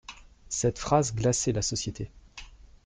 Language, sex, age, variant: French, male, 19-29, Français de métropole